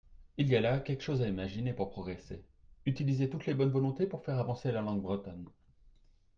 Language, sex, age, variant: French, male, 30-39, Français de métropole